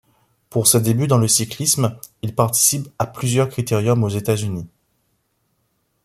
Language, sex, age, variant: French, male, 30-39, Français des départements et régions d'outre-mer